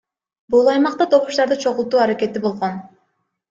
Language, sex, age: Kyrgyz, female, 19-29